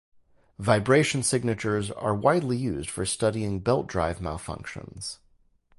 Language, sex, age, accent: English, male, 40-49, United States English